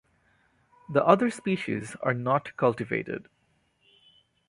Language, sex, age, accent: English, male, 30-39, India and South Asia (India, Pakistan, Sri Lanka)